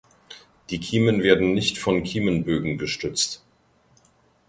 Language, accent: German, Deutschland Deutsch